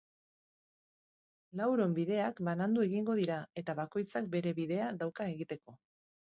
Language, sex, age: Basque, female, 40-49